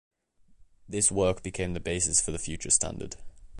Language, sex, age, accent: English, male, under 19, England English